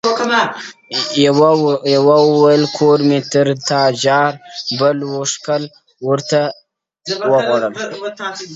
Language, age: Pashto, 19-29